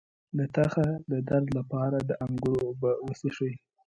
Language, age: Pashto, under 19